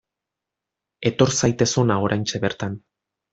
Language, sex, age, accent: Basque, male, 30-39, Mendebalekoa (Araba, Bizkaia, Gipuzkoako mendebaleko herri batzuk)